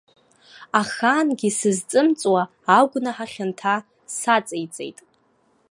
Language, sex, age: Abkhazian, female, under 19